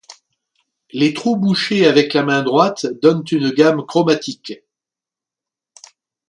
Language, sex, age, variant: French, male, 50-59, Français de métropole